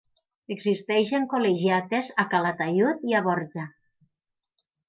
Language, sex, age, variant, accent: Catalan, female, 50-59, Nord-Occidental, Tortosí